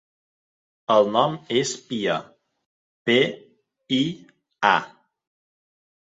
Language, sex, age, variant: Catalan, male, 30-39, Central